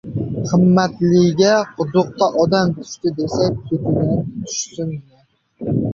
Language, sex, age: Uzbek, male, under 19